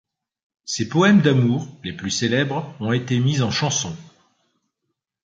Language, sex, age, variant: French, male, 50-59, Français de métropole